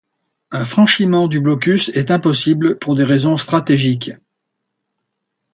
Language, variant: French, Français de métropole